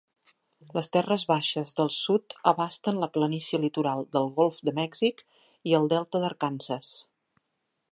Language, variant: Catalan, Central